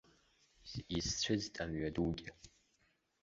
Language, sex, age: Abkhazian, male, under 19